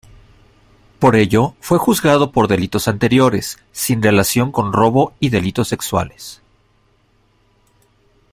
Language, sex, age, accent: Spanish, male, 40-49, México